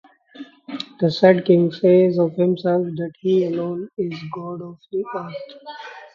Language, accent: English, India and South Asia (India, Pakistan, Sri Lanka)